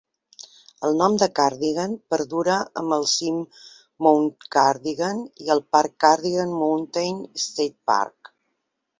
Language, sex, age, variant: Catalan, female, 50-59, Central